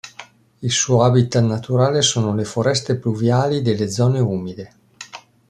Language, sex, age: Italian, male, 50-59